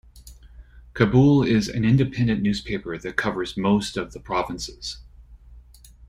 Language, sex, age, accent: English, male, 40-49, United States English